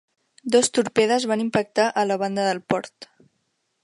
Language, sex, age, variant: Catalan, female, under 19, Central